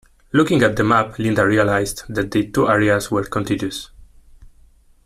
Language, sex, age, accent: English, male, 19-29, England English